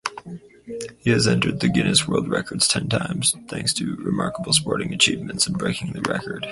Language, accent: English, United States English